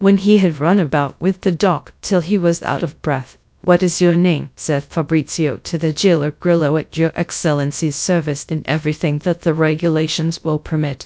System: TTS, GradTTS